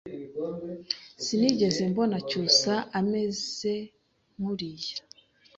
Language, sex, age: Kinyarwanda, female, 19-29